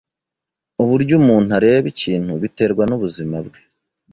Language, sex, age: Kinyarwanda, male, 19-29